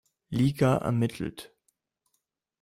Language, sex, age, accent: German, male, 19-29, Deutschland Deutsch